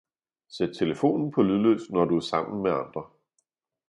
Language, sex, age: Danish, male, 40-49